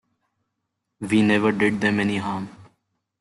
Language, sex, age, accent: English, male, 19-29, India and South Asia (India, Pakistan, Sri Lanka)